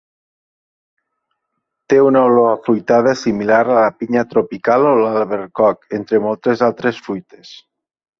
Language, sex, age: Catalan, male, under 19